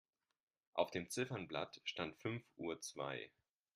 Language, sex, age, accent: German, male, 19-29, Deutschland Deutsch